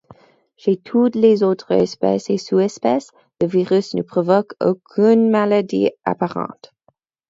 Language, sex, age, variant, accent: French, female, 19-29, Français d'Amérique du Nord, Français du Canada